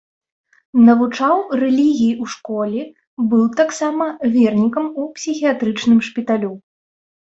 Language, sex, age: Belarusian, female, 30-39